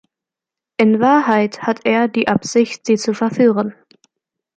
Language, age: German, 19-29